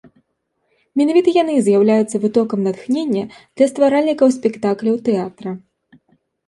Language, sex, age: Belarusian, female, 19-29